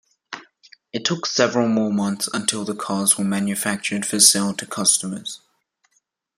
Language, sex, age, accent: English, male, under 19, Australian English